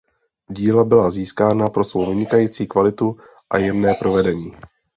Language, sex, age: Czech, male, 30-39